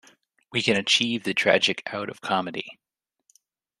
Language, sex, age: English, male, 19-29